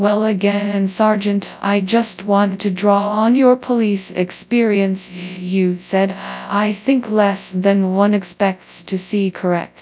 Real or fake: fake